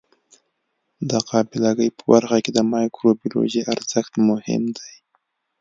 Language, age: Pashto, 19-29